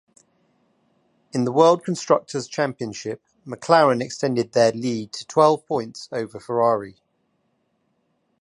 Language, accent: English, England English